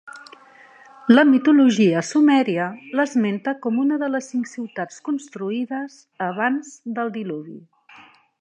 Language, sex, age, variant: Catalan, female, 50-59, Central